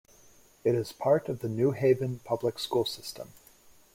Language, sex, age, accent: English, male, 30-39, United States English